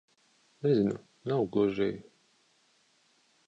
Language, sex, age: Latvian, male, 40-49